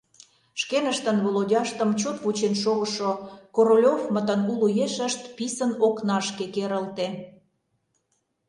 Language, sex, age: Mari, female, 50-59